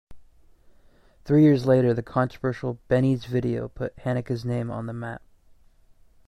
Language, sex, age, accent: English, male, 19-29, United States English